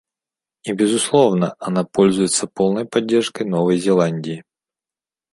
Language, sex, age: Russian, male, 40-49